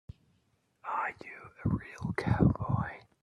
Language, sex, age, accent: English, male, 19-29, United States English